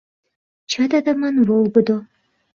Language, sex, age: Mari, female, 19-29